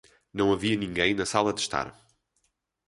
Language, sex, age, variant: Portuguese, male, 19-29, Portuguese (Portugal)